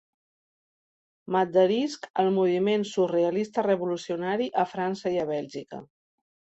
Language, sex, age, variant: Catalan, female, 50-59, Central